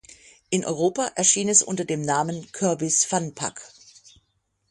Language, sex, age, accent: German, female, 50-59, Deutschland Deutsch